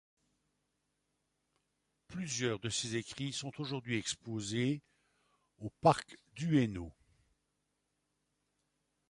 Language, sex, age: French, male, 60-69